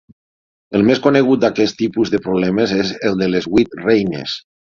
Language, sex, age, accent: Catalan, male, 50-59, valencià